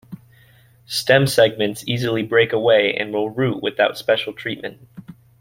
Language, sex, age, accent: English, male, 19-29, United States English